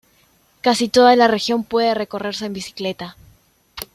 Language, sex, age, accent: Spanish, female, 19-29, Rioplatense: Argentina, Uruguay, este de Bolivia, Paraguay